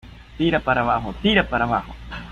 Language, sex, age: Spanish, male, 30-39